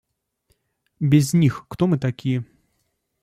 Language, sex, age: Russian, male, 30-39